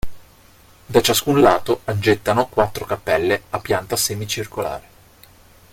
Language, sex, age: Italian, male, 40-49